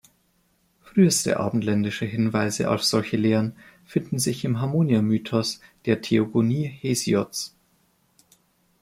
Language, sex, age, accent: German, male, 19-29, Deutschland Deutsch